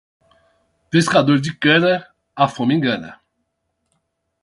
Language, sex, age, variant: Portuguese, male, 40-49, Portuguese (Brasil)